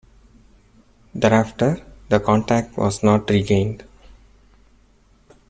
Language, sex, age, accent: English, male, 40-49, India and South Asia (India, Pakistan, Sri Lanka)